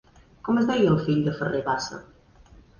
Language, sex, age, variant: Catalan, female, 19-29, Central